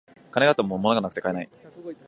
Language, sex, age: Japanese, male, 19-29